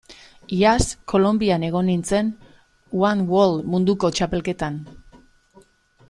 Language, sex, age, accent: Basque, female, 50-59, Mendebalekoa (Araba, Bizkaia, Gipuzkoako mendebaleko herri batzuk)